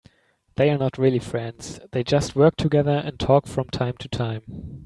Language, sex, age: English, male, 19-29